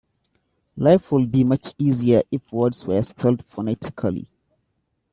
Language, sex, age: English, male, 19-29